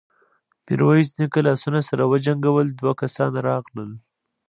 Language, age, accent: Pashto, 19-29, معیاري پښتو